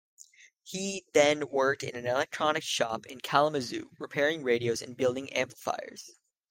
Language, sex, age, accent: English, male, under 19, United States English